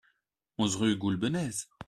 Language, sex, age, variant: French, male, 30-39, Français de métropole